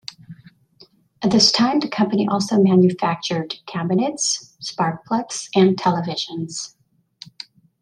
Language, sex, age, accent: English, female, 30-39, United States English